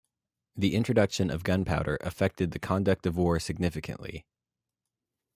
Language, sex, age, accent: English, male, 19-29, United States English